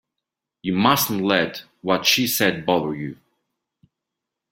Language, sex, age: English, male, 30-39